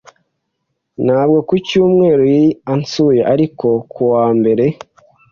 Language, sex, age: Kinyarwanda, male, 19-29